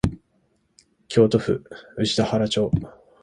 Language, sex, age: Japanese, male, 19-29